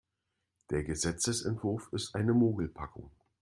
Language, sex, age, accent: German, male, 50-59, Deutschland Deutsch